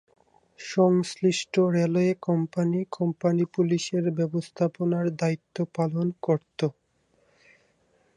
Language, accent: Bengali, প্রমিত বাংলা